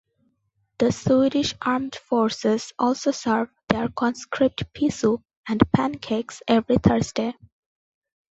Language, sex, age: English, female, 19-29